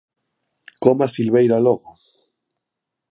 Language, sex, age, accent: Galician, male, 19-29, Normativo (estándar)